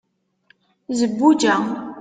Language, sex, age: Kabyle, female, 19-29